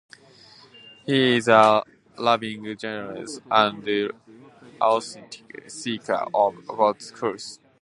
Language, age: English, under 19